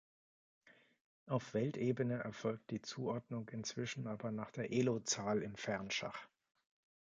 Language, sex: German, male